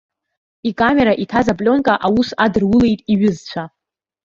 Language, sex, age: Abkhazian, female, under 19